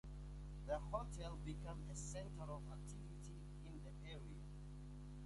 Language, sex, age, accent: English, male, 19-29, United States English